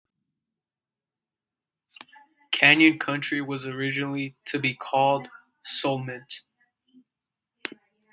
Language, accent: English, United States English